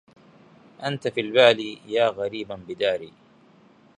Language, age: Arabic, 30-39